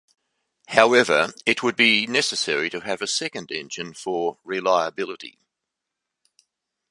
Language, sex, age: English, male, 70-79